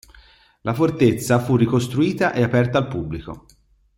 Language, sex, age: Italian, male, 30-39